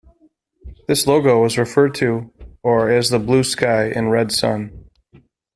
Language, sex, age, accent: English, male, 40-49, United States English